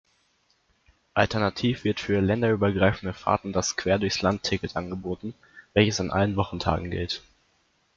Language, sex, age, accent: German, male, under 19, Deutschland Deutsch